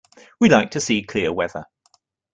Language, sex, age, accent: English, male, 60-69, England English